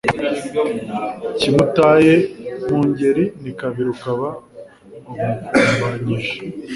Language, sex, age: Kinyarwanda, male, 19-29